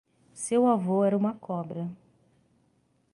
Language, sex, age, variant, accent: Portuguese, female, 30-39, Portuguese (Brasil), Paulista